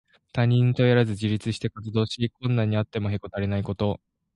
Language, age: Japanese, 19-29